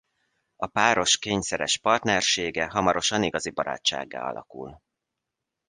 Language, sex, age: Hungarian, male, 40-49